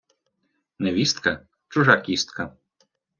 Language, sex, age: Ukrainian, male, 30-39